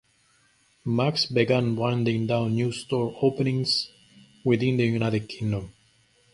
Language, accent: English, United States English; Australian English